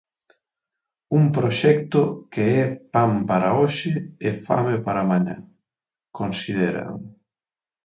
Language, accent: Galician, Central (gheada)